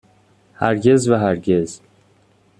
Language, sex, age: Persian, male, 19-29